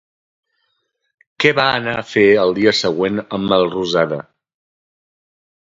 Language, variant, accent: Catalan, Septentrional, septentrional